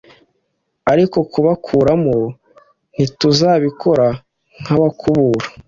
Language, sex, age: Kinyarwanda, male, 19-29